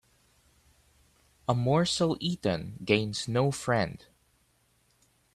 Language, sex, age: English, male, under 19